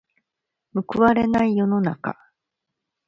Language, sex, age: Japanese, female, 50-59